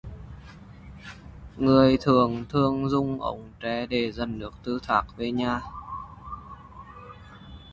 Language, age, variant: Vietnamese, 19-29, Hà Nội